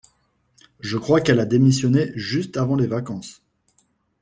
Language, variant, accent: French, Français d'Afrique subsaharienne et des îles africaines, Français de Madagascar